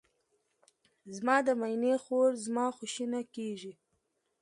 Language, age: Pashto, 19-29